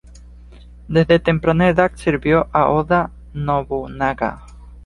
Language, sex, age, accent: Spanish, male, 19-29, Caribe: Cuba, Venezuela, Puerto Rico, República Dominicana, Panamá, Colombia caribeña, México caribeño, Costa del golfo de México